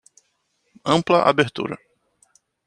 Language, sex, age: Portuguese, male, 40-49